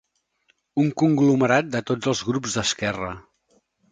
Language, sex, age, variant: Catalan, male, 50-59, Central